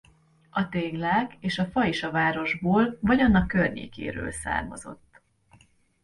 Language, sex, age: Hungarian, female, 40-49